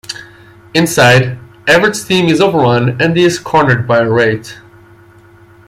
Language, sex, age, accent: English, male, 19-29, United States English